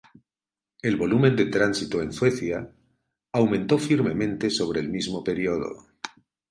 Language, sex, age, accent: Spanish, male, 50-59, Caribe: Cuba, Venezuela, Puerto Rico, República Dominicana, Panamá, Colombia caribeña, México caribeño, Costa del golfo de México